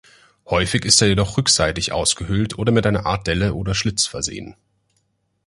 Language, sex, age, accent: German, male, 19-29, Deutschland Deutsch